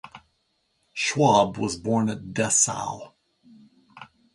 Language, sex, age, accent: English, male, 50-59, Canadian English